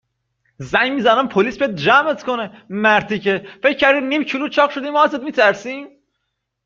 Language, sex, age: Persian, male, 19-29